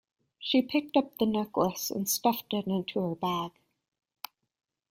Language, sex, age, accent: English, female, 30-39, United States English